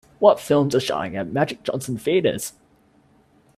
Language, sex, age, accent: English, male, 19-29, Australian English